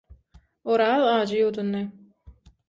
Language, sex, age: Turkmen, female, 19-29